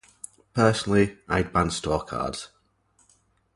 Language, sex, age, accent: English, male, 40-49, England English